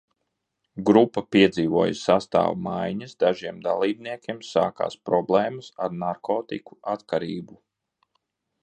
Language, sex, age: Latvian, male, 30-39